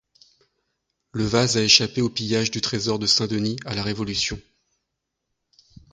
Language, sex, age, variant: French, male, 40-49, Français de métropole